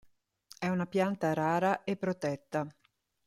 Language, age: Italian, 50-59